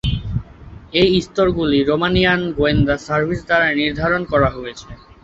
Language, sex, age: Bengali, male, under 19